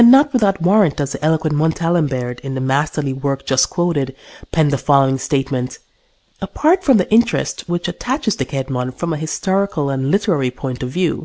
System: none